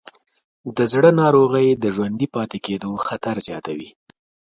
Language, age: Pashto, 30-39